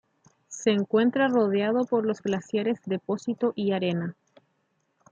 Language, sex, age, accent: Spanish, female, 30-39, Chileno: Chile, Cuyo